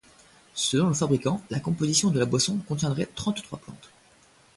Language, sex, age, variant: French, male, 19-29, Français de métropole